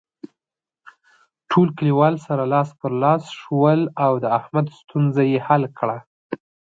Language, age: Pashto, 19-29